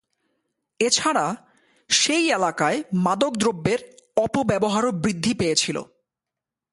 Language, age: Bengali, 19-29